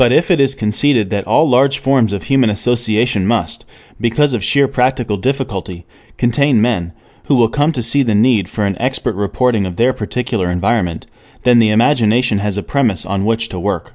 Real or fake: real